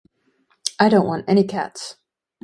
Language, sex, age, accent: English, female, 50-59, United States English; England English